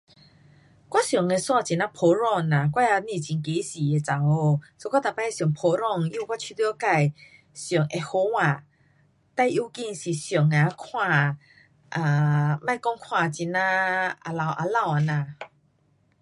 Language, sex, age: Pu-Xian Chinese, female, 40-49